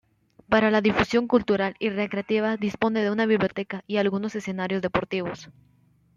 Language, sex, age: Spanish, female, under 19